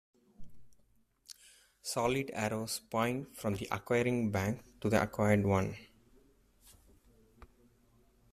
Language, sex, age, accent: English, male, 40-49, India and South Asia (India, Pakistan, Sri Lanka)